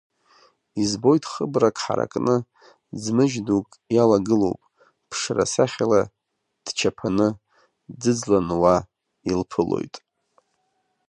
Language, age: Abkhazian, 30-39